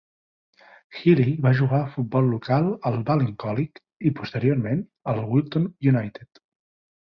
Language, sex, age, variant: Catalan, male, 30-39, Central